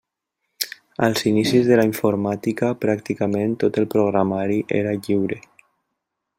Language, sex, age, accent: Catalan, male, 19-29, valencià